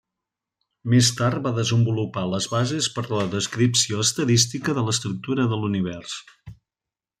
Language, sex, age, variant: Catalan, male, 50-59, Nord-Occidental